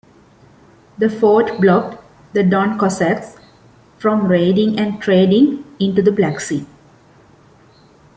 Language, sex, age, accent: English, female, 19-29, India and South Asia (India, Pakistan, Sri Lanka)